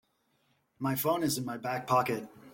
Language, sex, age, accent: English, male, 30-39, United States English